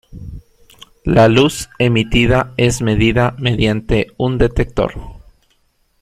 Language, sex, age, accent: Spanish, male, 40-49, Andino-Pacífico: Colombia, Perú, Ecuador, oeste de Bolivia y Venezuela andina